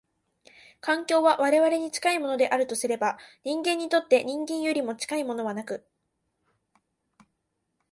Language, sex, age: Japanese, female, under 19